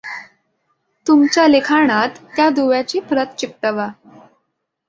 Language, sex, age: Marathi, female, under 19